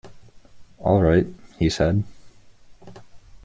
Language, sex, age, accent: English, male, 19-29, United States English